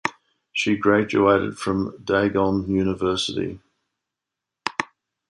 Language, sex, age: English, male, 60-69